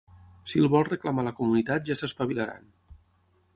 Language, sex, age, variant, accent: Catalan, male, 40-49, Tortosí, nord-occidental; Tortosí